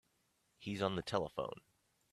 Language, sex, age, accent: English, male, 40-49, United States English